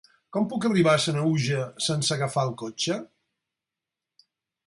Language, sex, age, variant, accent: Catalan, male, 60-69, Balear, balear